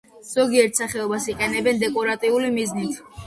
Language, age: Georgian, under 19